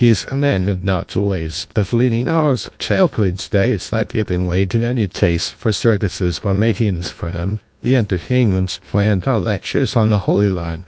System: TTS, GlowTTS